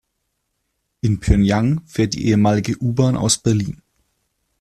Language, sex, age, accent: German, male, 19-29, Deutschland Deutsch